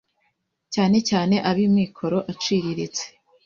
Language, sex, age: Kinyarwanda, female, 19-29